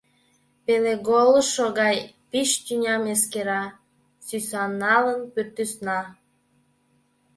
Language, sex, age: Mari, female, 19-29